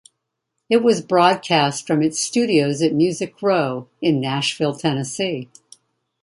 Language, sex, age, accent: English, female, 60-69, United States English